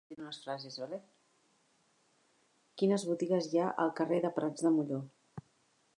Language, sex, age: Catalan, female, 40-49